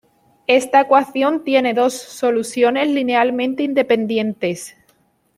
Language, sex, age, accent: Spanish, female, 19-29, España: Sur peninsular (Andalucia, Extremadura, Murcia)